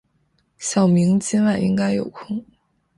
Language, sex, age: Chinese, female, 19-29